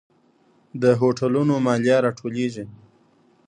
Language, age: Pashto, 19-29